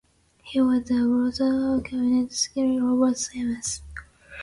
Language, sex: English, female